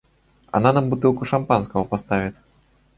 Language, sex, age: Russian, male, 19-29